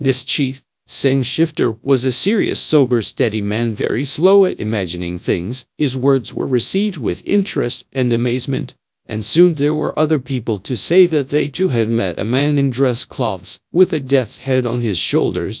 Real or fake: fake